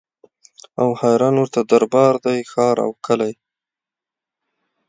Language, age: Pashto, 19-29